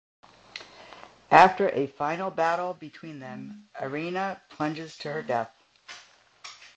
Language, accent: English, United States English